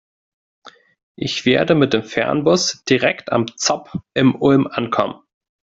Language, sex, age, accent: German, male, 30-39, Deutschland Deutsch